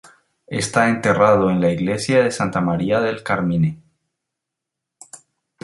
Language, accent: Spanish, Andino-Pacífico: Colombia, Perú, Ecuador, oeste de Bolivia y Venezuela andina